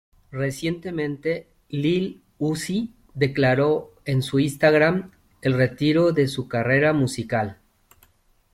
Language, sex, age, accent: Spanish, female, 50-59, México